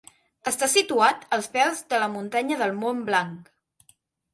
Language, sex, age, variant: Catalan, female, under 19, Central